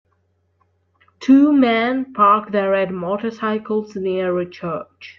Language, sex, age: English, female, 19-29